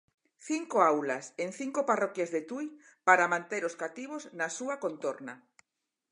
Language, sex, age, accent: Galician, female, 60-69, Normativo (estándar)